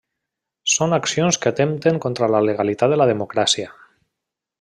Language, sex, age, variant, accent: Catalan, male, 30-39, Valencià meridional, valencià